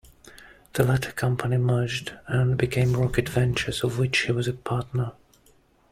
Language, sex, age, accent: English, male, 30-39, England English